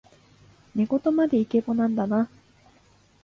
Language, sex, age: Japanese, female, 19-29